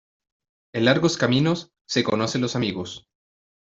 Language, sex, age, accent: Spanish, male, 19-29, Chileno: Chile, Cuyo